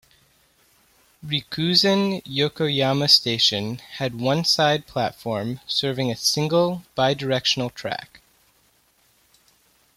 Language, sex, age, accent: English, male, 19-29, United States English